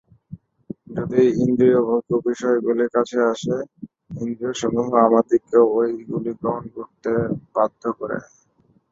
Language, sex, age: Bengali, male, 19-29